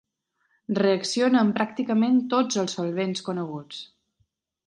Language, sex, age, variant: Catalan, female, 30-39, Balear